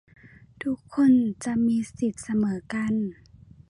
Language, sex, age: Thai, female, 19-29